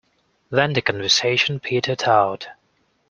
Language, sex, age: English, male, 19-29